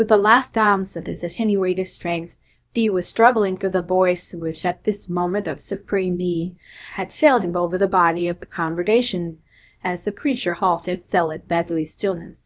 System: TTS, VITS